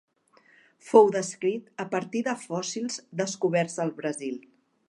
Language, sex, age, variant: Catalan, female, 50-59, Central